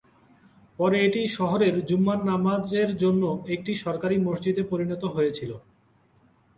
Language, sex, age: Bengali, male, 19-29